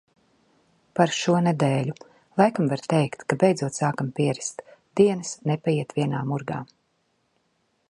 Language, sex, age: Latvian, female, 40-49